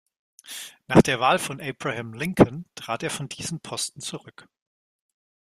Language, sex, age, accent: German, male, 30-39, Deutschland Deutsch